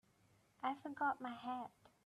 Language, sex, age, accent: English, female, 19-29, United States English